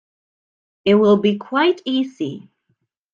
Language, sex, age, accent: English, female, 30-39, England English